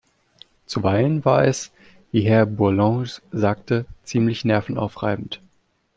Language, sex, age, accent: German, male, 19-29, Deutschland Deutsch